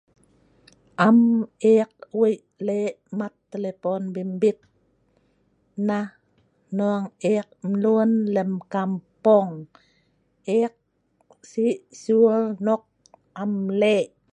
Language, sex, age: Sa'ban, female, 60-69